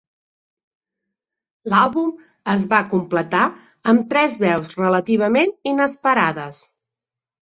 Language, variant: Catalan, Central